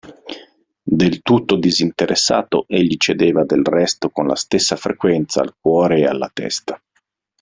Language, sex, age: Italian, male, 40-49